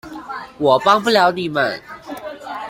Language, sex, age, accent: Chinese, female, 19-29, 出生地：宜蘭縣